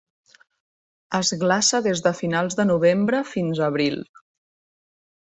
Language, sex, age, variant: Catalan, female, 30-39, Central